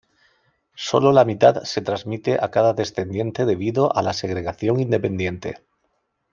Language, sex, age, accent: Spanish, male, 40-49, España: Sur peninsular (Andalucia, Extremadura, Murcia)